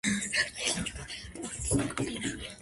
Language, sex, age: Georgian, female, under 19